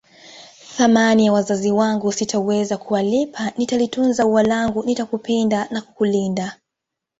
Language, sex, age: Swahili, female, 19-29